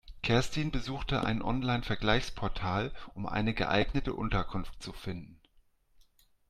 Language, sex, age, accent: German, male, 40-49, Deutschland Deutsch